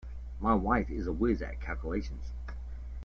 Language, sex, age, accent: English, male, 40-49, United States English